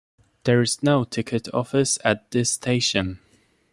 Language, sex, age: English, male, under 19